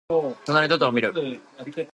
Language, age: Japanese, 19-29